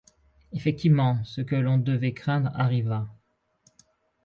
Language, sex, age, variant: French, male, 30-39, Français de métropole